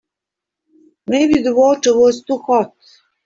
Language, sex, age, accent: English, female, 50-59, Australian English